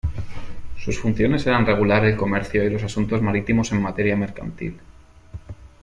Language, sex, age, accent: Spanish, male, 19-29, España: Centro-Sur peninsular (Madrid, Toledo, Castilla-La Mancha)